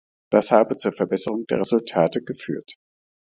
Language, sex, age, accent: German, male, 50-59, Deutschland Deutsch